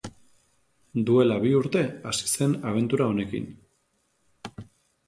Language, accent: Basque, Erdialdekoa edo Nafarra (Gipuzkoa, Nafarroa)